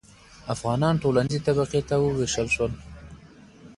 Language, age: Pashto, 30-39